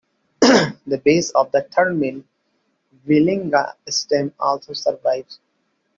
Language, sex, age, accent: English, male, 30-39, India and South Asia (India, Pakistan, Sri Lanka)